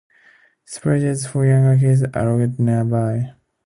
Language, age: English, 19-29